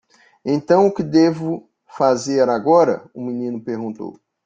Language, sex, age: Portuguese, male, 40-49